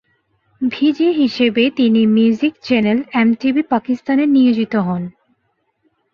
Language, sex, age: Bengali, female, 19-29